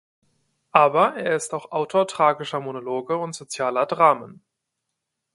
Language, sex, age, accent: German, male, 19-29, Deutschland Deutsch